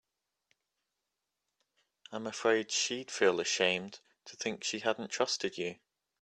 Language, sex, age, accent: English, male, 19-29, England English